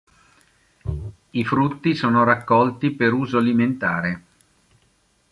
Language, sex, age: Italian, male, 50-59